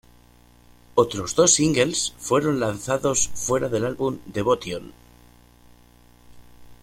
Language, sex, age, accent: Spanish, male, 40-49, España: Norte peninsular (Asturias, Castilla y León, Cantabria, País Vasco, Navarra, Aragón, La Rioja, Guadalajara, Cuenca)